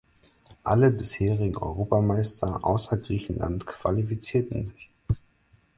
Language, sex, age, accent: German, male, 19-29, Deutschland Deutsch